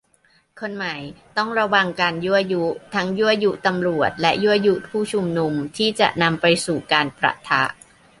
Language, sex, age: Thai, male, under 19